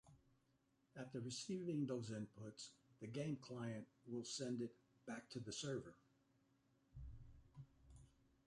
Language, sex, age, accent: English, male, 70-79, United States English